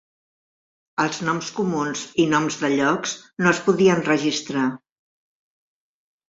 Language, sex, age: Catalan, female, 60-69